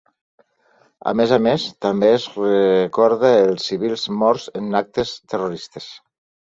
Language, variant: Catalan, Septentrional